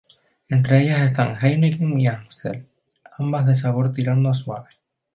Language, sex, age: Spanish, male, 19-29